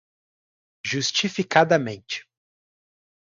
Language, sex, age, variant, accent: Portuguese, male, 19-29, Portuguese (Brasil), Paulista